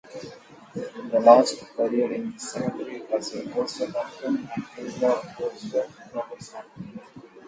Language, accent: English, United States English